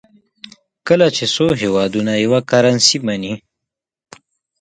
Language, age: Pashto, 19-29